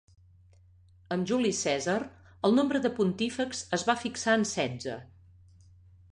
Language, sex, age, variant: Catalan, female, 40-49, Nord-Occidental